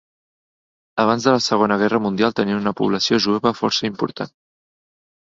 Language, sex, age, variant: Catalan, male, 19-29, Central